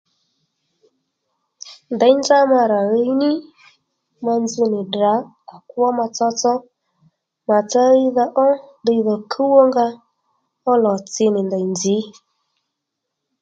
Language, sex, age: Lendu, female, 30-39